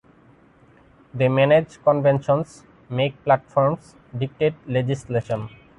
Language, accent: English, India and South Asia (India, Pakistan, Sri Lanka)